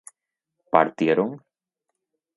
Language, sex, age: Spanish, male, 19-29